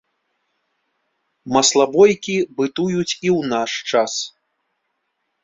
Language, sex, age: Belarusian, male, 40-49